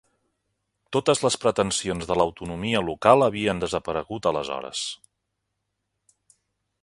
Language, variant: Catalan, Central